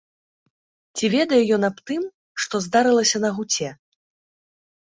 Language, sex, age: Belarusian, female, 19-29